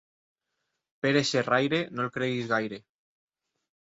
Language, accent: Catalan, valencià